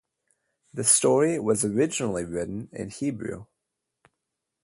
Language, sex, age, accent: English, male, 30-39, United States English